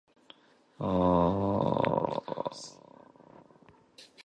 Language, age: English, 19-29